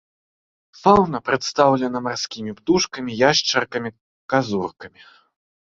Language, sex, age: Belarusian, male, under 19